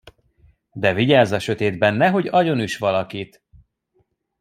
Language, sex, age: Hungarian, male, 30-39